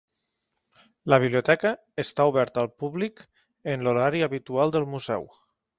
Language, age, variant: Catalan, 30-39, Nord-Occidental